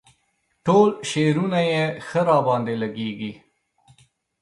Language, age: Pashto, 30-39